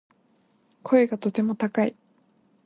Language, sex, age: Japanese, female, 19-29